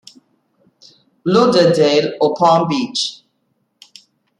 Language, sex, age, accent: Spanish, female, 50-59, Rioplatense: Argentina, Uruguay, este de Bolivia, Paraguay